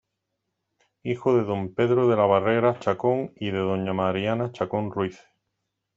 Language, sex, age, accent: Spanish, male, 40-49, España: Sur peninsular (Andalucia, Extremadura, Murcia)